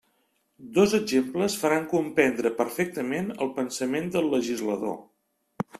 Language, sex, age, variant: Catalan, male, 50-59, Central